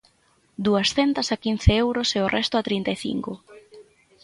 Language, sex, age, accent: Galician, female, 19-29, Central (gheada); Normativo (estándar)